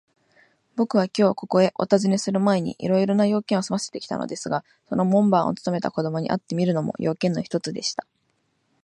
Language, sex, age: Japanese, female, 19-29